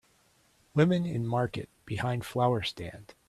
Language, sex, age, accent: English, male, 40-49, United States English